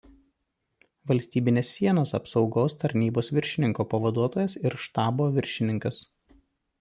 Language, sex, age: Lithuanian, male, 30-39